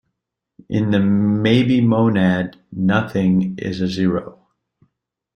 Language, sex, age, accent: English, male, 30-39, United States English